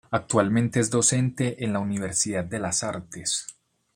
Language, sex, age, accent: Spanish, male, 19-29, Caribe: Cuba, Venezuela, Puerto Rico, República Dominicana, Panamá, Colombia caribeña, México caribeño, Costa del golfo de México